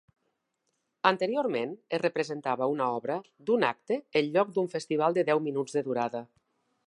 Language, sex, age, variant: Catalan, female, 50-59, Nord-Occidental